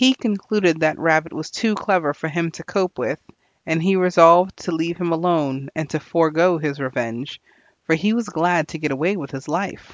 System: none